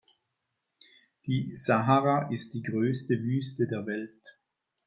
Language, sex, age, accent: German, male, 50-59, Schweizerdeutsch